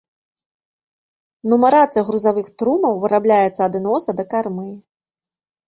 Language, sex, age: Belarusian, female, 30-39